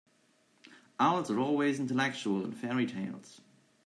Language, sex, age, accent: English, male, 19-29, United States English